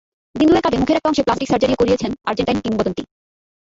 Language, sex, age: Bengali, female, 30-39